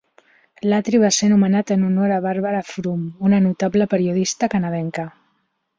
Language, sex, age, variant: Catalan, female, 30-39, Central